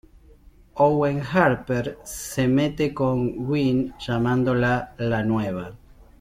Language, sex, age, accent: Spanish, male, 40-49, Rioplatense: Argentina, Uruguay, este de Bolivia, Paraguay